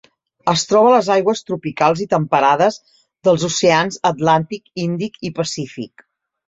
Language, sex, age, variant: Catalan, female, 50-59, Central